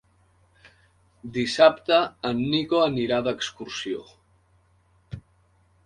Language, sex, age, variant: Catalan, male, 50-59, Central